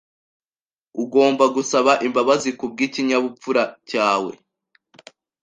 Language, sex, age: Kinyarwanda, male, 19-29